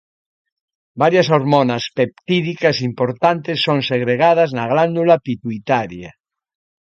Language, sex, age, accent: Galician, male, 60-69, Atlántico (seseo e gheada)